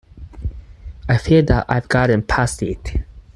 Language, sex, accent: English, male, United States English